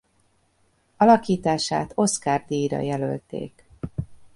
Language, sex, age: Hungarian, female, 50-59